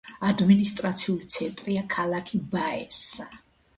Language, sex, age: Georgian, female, 60-69